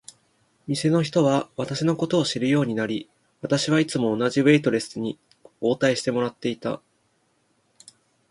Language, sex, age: Japanese, male, 19-29